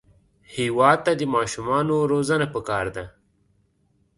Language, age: Pashto, 19-29